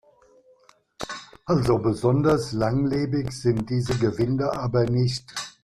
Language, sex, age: German, male, 70-79